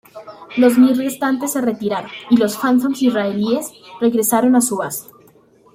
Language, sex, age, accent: Spanish, female, under 19, Andino-Pacífico: Colombia, Perú, Ecuador, oeste de Bolivia y Venezuela andina